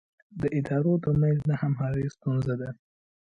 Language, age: Pashto, under 19